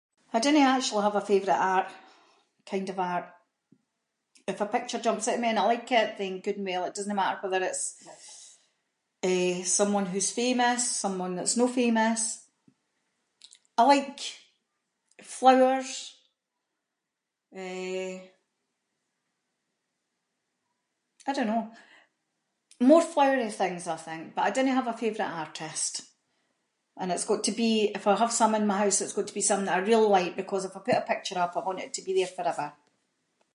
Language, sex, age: Scots, female, 50-59